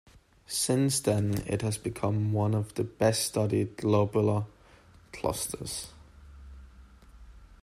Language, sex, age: English, male, 19-29